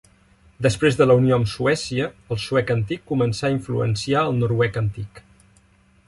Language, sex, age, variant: Catalan, male, 50-59, Central